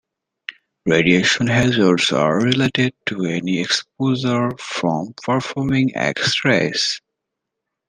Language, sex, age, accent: English, male, 19-29, United States English